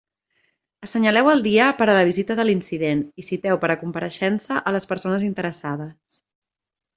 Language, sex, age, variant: Catalan, female, 30-39, Central